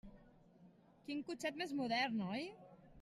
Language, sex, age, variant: Catalan, female, 19-29, Central